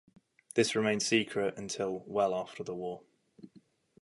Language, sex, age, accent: English, male, 19-29, England English